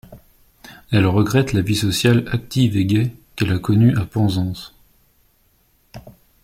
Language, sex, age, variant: French, male, 19-29, Français de métropole